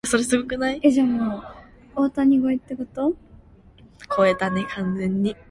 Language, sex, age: Korean, female, 19-29